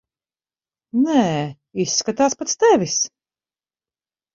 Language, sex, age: Latvian, female, 30-39